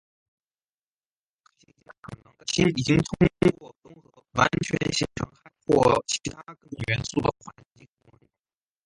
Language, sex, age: Chinese, male, 19-29